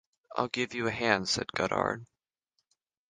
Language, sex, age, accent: English, male, under 19, United States English; Canadian English